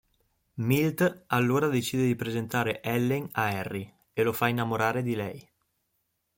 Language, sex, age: Italian, male, 19-29